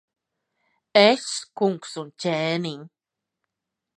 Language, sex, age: Latvian, female, 30-39